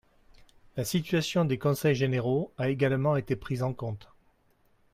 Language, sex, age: French, male, 60-69